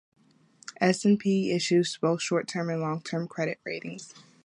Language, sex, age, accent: English, female, 19-29, United States English